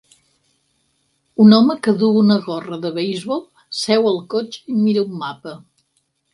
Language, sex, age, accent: Catalan, female, 60-69, Empordanès